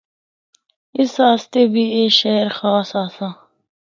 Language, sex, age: Northern Hindko, female, 19-29